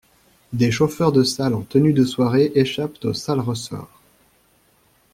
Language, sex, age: French, male, 19-29